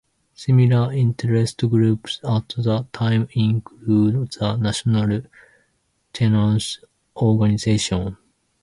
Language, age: English, 19-29